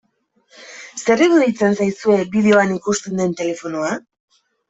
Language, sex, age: Basque, female, 30-39